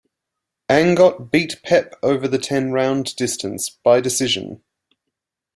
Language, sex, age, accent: English, male, 19-29, Australian English